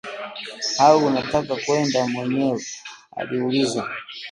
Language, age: Swahili, 19-29